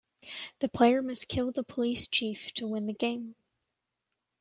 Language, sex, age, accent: English, female, 19-29, United States English